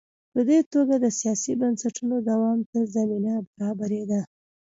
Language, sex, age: Pashto, female, 19-29